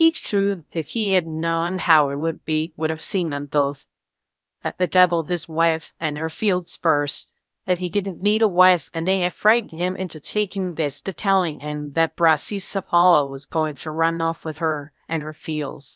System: TTS, VITS